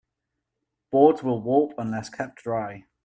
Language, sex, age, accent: English, male, 19-29, England English